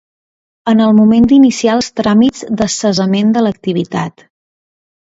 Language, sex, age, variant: Catalan, female, 19-29, Central